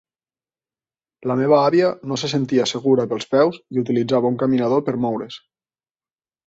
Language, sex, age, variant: Catalan, male, 30-39, Septentrional